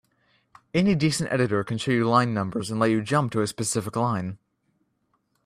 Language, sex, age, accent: English, male, under 19, United States English